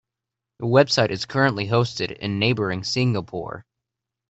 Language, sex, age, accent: English, male, under 19, United States English